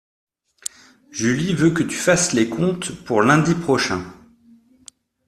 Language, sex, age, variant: French, male, 40-49, Français de métropole